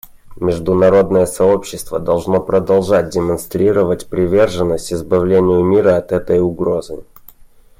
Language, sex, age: Russian, male, 19-29